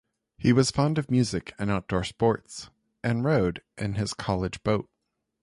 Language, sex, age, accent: English, male, 30-39, United States English